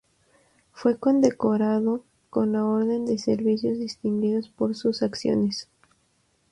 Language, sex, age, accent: Spanish, female, under 19, México